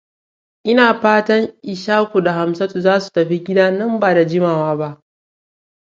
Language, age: Hausa, 19-29